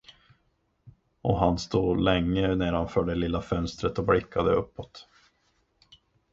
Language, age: Swedish, 30-39